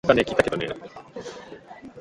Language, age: English, 19-29